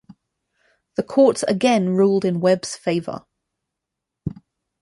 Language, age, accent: English, 30-39, England English